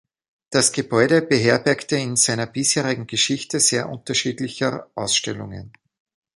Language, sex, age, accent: German, male, 30-39, Österreichisches Deutsch